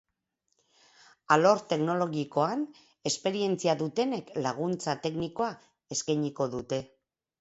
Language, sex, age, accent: Basque, female, 50-59, Mendebalekoa (Araba, Bizkaia, Gipuzkoako mendebaleko herri batzuk)